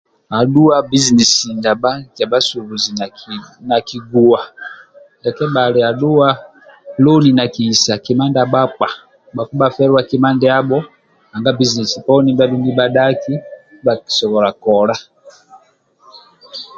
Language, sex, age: Amba (Uganda), male, 30-39